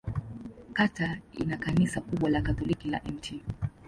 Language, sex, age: Swahili, female, 19-29